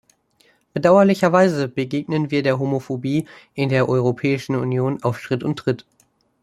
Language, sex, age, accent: German, male, under 19, Deutschland Deutsch